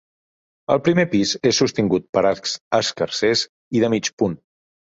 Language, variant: Catalan, Central